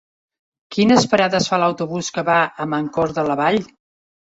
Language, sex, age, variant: Catalan, female, 70-79, Central